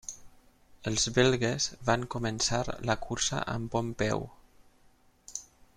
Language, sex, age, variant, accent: Catalan, male, 30-39, Valencià meridional, central; valencià